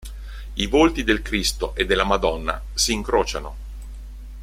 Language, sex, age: Italian, male, 50-59